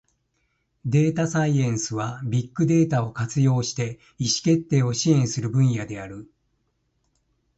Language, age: Japanese, 70-79